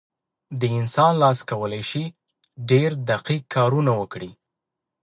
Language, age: Pashto, 19-29